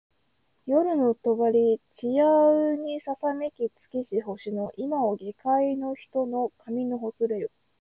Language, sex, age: Japanese, female, 19-29